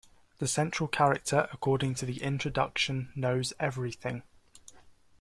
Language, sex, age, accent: English, male, under 19, England English